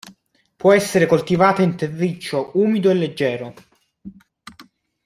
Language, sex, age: Italian, male, under 19